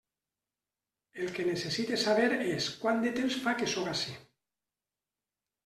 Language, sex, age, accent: Catalan, male, 50-59, valencià